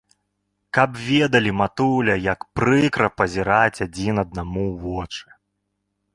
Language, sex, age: Belarusian, male, 19-29